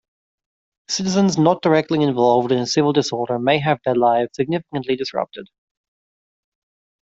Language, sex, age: English, male, 19-29